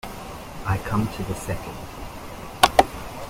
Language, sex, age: English, male, 19-29